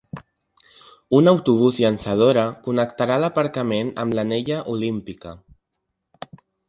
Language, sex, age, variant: Catalan, male, under 19, Central